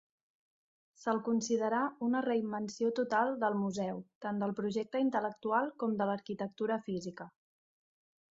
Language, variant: Catalan, Central